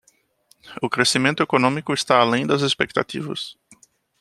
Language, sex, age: Portuguese, male, 40-49